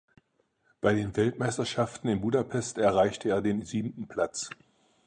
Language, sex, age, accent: German, male, 50-59, Deutschland Deutsch